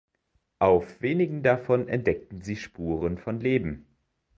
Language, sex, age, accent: German, male, 19-29, Deutschland Deutsch